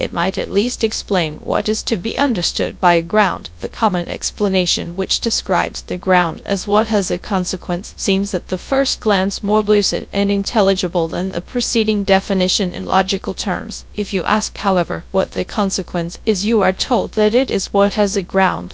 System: TTS, GradTTS